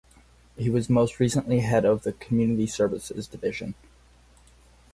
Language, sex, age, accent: English, male, 30-39, United States English